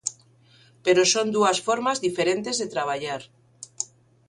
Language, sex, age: Galician, female, 50-59